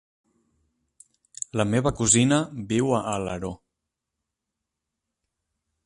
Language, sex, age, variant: Catalan, male, 30-39, Central